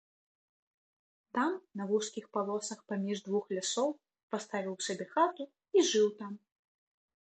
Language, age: Belarusian, 19-29